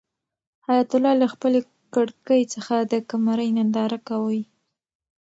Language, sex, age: Pashto, female, under 19